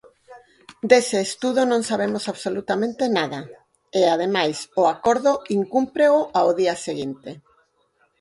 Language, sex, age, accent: Galician, female, 50-59, Normativo (estándar)